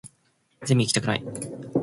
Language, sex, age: Japanese, male, 19-29